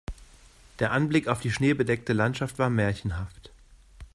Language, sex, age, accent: German, male, 40-49, Deutschland Deutsch